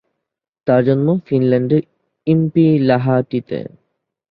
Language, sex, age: Bengali, male, 19-29